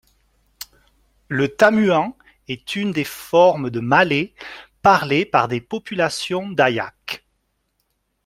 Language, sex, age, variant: French, male, 40-49, Français de métropole